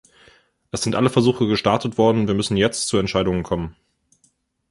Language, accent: German, Deutschland Deutsch